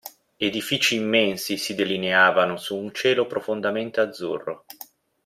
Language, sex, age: Italian, male, 30-39